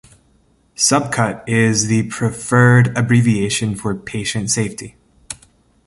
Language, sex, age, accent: English, male, 19-29, United States English